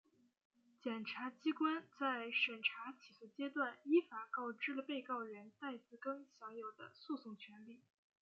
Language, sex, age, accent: Chinese, female, 19-29, 出生地：黑龙江省